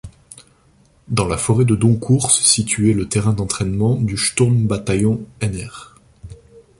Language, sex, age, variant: French, male, 30-39, Français de métropole